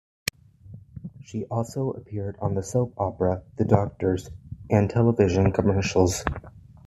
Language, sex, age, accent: English, male, under 19, United States English